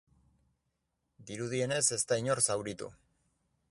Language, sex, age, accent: Basque, male, 40-49, Erdialdekoa edo Nafarra (Gipuzkoa, Nafarroa)